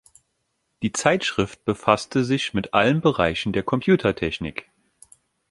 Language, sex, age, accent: German, male, 30-39, Deutschland Deutsch